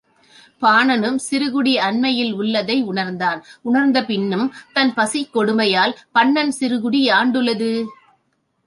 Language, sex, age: Tamil, female, 40-49